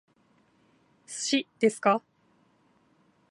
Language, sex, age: Japanese, female, 19-29